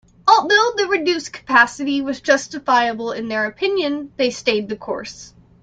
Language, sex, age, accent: English, female, 19-29, United States English